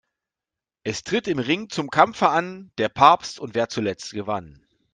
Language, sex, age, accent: German, male, 40-49, Deutschland Deutsch